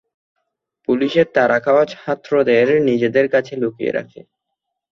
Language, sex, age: Bengali, male, 19-29